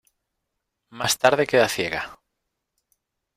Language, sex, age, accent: Spanish, male, 30-39, España: Norte peninsular (Asturias, Castilla y León, Cantabria, País Vasco, Navarra, Aragón, La Rioja, Guadalajara, Cuenca)